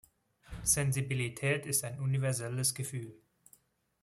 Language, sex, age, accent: German, male, 19-29, Schweizerdeutsch